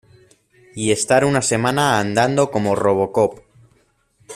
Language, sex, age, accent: Spanish, male, under 19, España: Centro-Sur peninsular (Madrid, Toledo, Castilla-La Mancha)